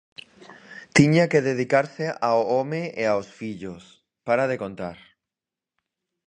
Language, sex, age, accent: Galician, male, 19-29, Normativo (estándar)